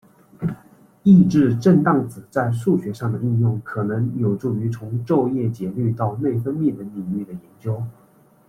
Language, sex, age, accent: Chinese, male, 19-29, 出生地：四川省